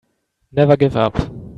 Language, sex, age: English, male, 19-29